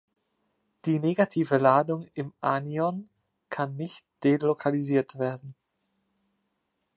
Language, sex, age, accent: German, male, 19-29, Deutschland Deutsch